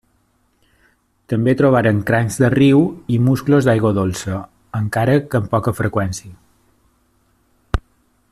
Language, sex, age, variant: Catalan, male, 40-49, Balear